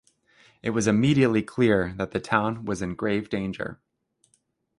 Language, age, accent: English, 30-39, United States English